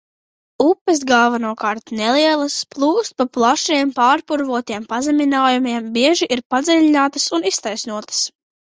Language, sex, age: Latvian, female, under 19